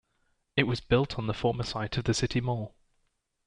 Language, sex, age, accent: English, male, 19-29, England English